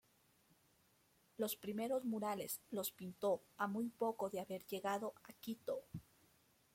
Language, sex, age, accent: Spanish, female, 19-29, Andino-Pacífico: Colombia, Perú, Ecuador, oeste de Bolivia y Venezuela andina